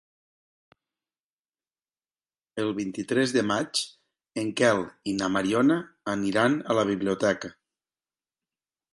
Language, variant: Catalan, Nord-Occidental